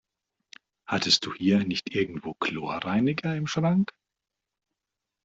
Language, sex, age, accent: German, male, 40-49, Deutschland Deutsch